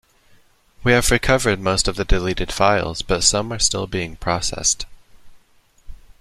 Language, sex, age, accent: English, male, 19-29, United States English